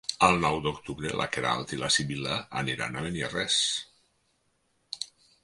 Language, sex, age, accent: Catalan, male, 50-59, valencià